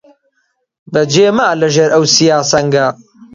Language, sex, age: Central Kurdish, male, 19-29